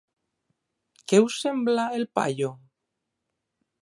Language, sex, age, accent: Catalan, male, 19-29, valencià